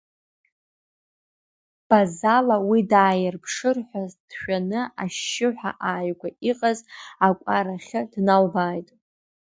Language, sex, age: Abkhazian, female, under 19